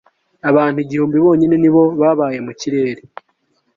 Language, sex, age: Kinyarwanda, male, 19-29